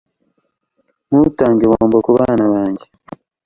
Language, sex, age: Kinyarwanda, male, 19-29